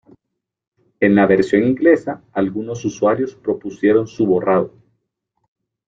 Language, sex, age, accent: Spanish, male, 40-49, América central